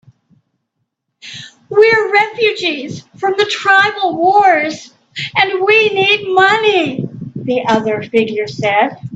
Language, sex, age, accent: English, female, 60-69, United States English